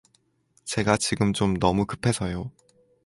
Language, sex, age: Korean, male, 19-29